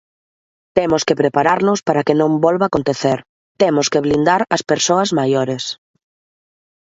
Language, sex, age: Galician, female, 30-39